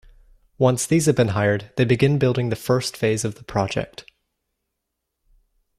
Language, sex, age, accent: English, male, 19-29, United States English